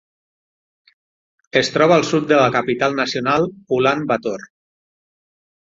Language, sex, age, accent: Catalan, male, 40-49, central; nord-occidental